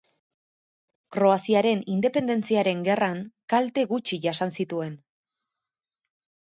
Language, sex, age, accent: Basque, female, 19-29, Erdialdekoa edo Nafarra (Gipuzkoa, Nafarroa)